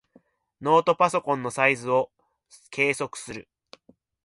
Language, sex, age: Japanese, male, 19-29